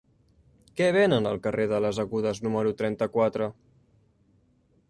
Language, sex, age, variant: Catalan, male, 19-29, Central